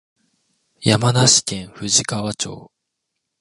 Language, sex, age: Japanese, male, 19-29